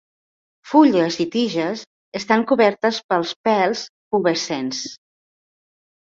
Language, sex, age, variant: Catalan, female, 50-59, Central